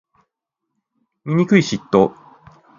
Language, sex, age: Japanese, male, 40-49